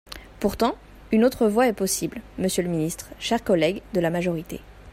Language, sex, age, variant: French, female, 19-29, Français de métropole